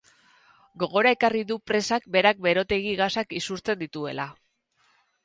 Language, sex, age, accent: Basque, female, 40-49, Erdialdekoa edo Nafarra (Gipuzkoa, Nafarroa)